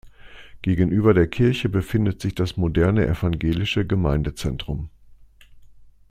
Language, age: German, 60-69